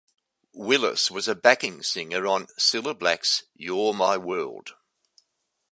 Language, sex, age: English, male, 70-79